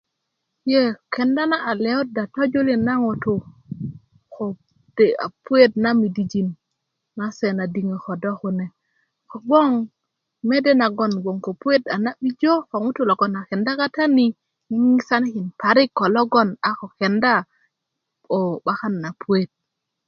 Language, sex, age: Kuku, female, 30-39